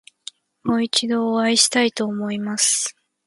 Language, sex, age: Japanese, female, 19-29